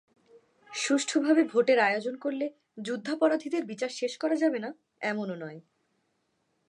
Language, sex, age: Bengali, female, 19-29